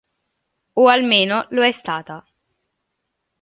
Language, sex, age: Italian, female, under 19